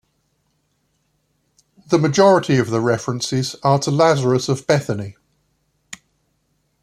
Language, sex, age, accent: English, male, 60-69, England English